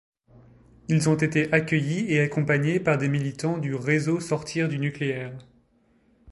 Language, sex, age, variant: French, male, 19-29, Français de métropole